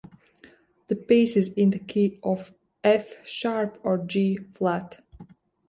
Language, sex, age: English, female, 19-29